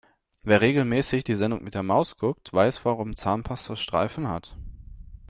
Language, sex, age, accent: German, male, 19-29, Deutschland Deutsch